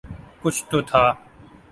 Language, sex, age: Urdu, male, 19-29